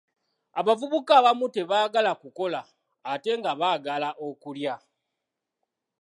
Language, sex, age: Ganda, male, 19-29